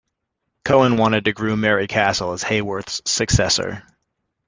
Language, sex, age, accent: English, male, 30-39, United States English